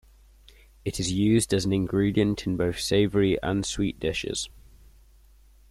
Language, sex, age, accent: English, male, under 19, England English